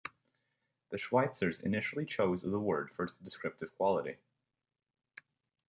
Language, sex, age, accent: English, male, under 19, United States English